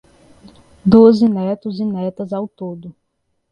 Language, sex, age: Portuguese, female, 19-29